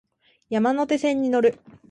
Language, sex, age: Japanese, female, 19-29